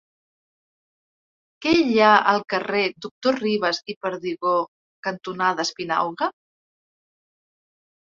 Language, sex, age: Catalan, female, 30-39